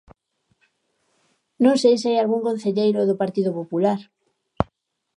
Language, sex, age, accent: Galician, female, 40-49, Oriental (común en zona oriental)